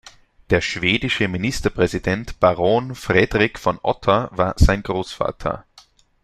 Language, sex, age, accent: German, male, 19-29, Österreichisches Deutsch